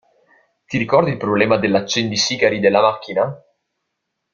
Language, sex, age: Italian, male, 19-29